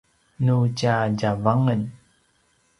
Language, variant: Paiwan, pinayuanan a kinaikacedasan (東排灣語)